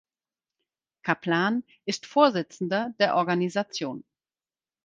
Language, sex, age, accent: German, female, 50-59, Deutschland Deutsch